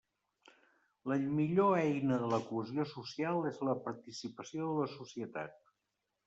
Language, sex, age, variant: Catalan, male, 60-69, Septentrional